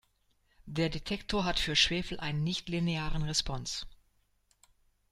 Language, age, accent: German, 60-69, Deutschland Deutsch